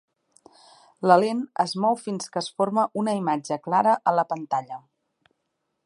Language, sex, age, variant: Catalan, female, 30-39, Central